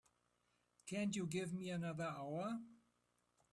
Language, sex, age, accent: English, male, 60-69, England English